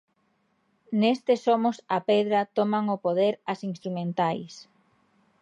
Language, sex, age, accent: Galician, female, 40-49, Atlántico (seseo e gheada)